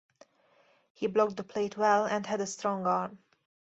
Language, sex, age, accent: English, female, 19-29, United States English